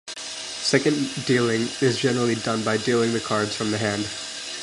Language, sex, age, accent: English, male, under 19, United States English